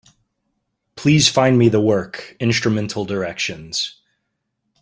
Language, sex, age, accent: English, male, 30-39, United States English